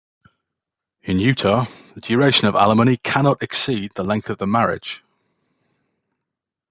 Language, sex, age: English, male, 40-49